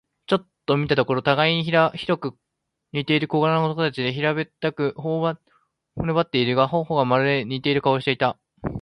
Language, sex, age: Japanese, male, 19-29